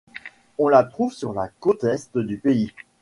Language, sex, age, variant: French, male, 40-49, Français de métropole